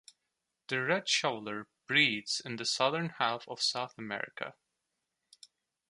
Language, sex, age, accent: English, male, 19-29, United States English